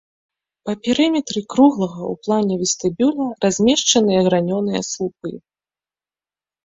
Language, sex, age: Belarusian, female, 19-29